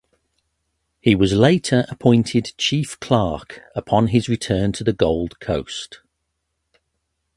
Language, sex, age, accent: English, male, 40-49, England English